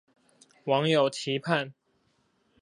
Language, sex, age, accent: Chinese, male, 19-29, 出生地：臺北市; 出生地：新北市